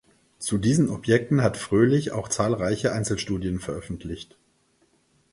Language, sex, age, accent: German, male, 50-59, Deutschland Deutsch